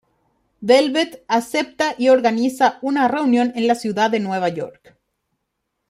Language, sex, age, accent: Spanish, female, 30-39, Rioplatense: Argentina, Uruguay, este de Bolivia, Paraguay